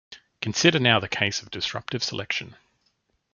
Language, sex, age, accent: English, male, 30-39, Australian English